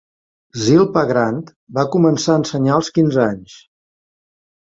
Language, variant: Catalan, Central